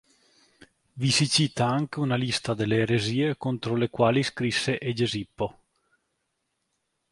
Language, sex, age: Italian, male, 19-29